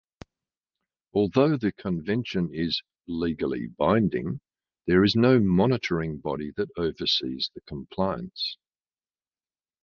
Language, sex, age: English, male, 60-69